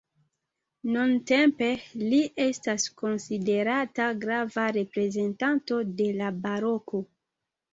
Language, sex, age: Esperanto, female, 19-29